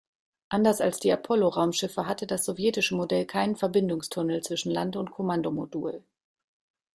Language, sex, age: German, female, 30-39